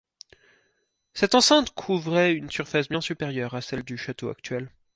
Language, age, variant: French, 19-29, Français de métropole